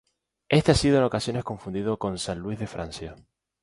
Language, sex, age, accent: Spanish, male, 19-29, España: Islas Canarias